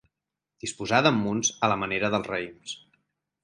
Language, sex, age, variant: Catalan, male, 40-49, Central